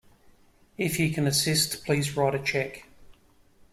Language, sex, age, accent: English, male, 50-59, Australian English